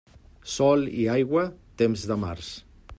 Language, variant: Catalan, Central